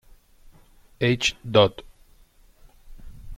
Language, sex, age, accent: Spanish, male, 30-39, Rioplatense: Argentina, Uruguay, este de Bolivia, Paraguay